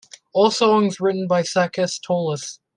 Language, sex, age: English, male, 19-29